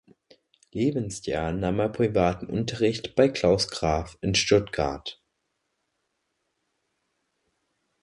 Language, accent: German, Deutschland Deutsch